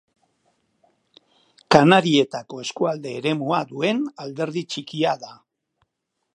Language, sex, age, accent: Basque, male, 60-69, Mendebalekoa (Araba, Bizkaia, Gipuzkoako mendebaleko herri batzuk)